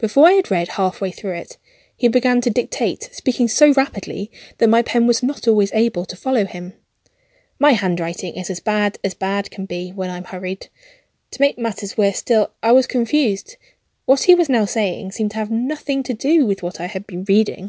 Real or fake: real